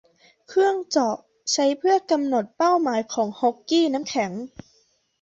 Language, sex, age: Thai, female, under 19